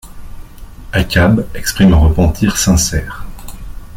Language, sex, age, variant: French, male, 40-49, Français de métropole